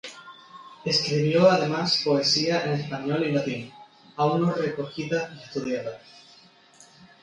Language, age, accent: Spanish, 19-29, España: Islas Canarias